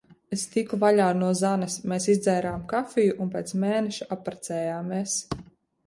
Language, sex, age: Latvian, female, 19-29